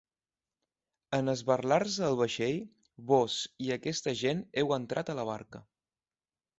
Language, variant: Catalan, Central